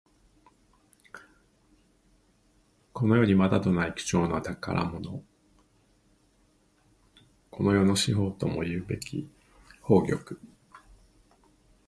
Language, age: Japanese, 40-49